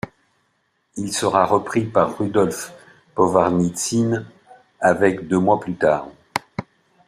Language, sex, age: French, male, 70-79